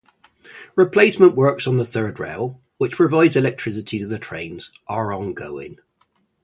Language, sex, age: English, male, 50-59